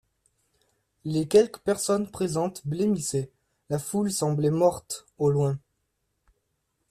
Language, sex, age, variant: French, male, 19-29, Français de métropole